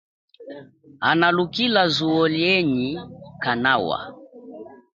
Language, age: Chokwe, 30-39